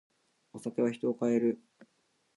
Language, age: Japanese, 40-49